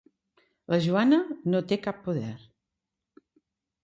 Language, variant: Catalan, Central